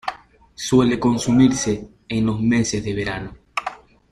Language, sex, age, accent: Spanish, male, 19-29, Andino-Pacífico: Colombia, Perú, Ecuador, oeste de Bolivia y Venezuela andina